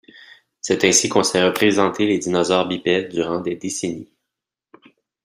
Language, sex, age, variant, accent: French, male, 30-39, Français d'Amérique du Nord, Français du Canada